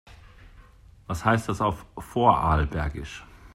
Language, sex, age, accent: German, male, 40-49, Deutschland Deutsch